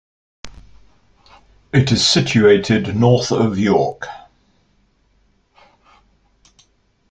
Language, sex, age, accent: English, male, 60-69, England English